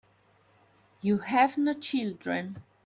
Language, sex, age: English, female, 40-49